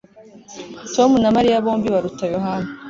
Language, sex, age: Kinyarwanda, female, 19-29